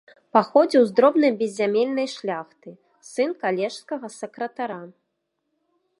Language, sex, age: Belarusian, female, 30-39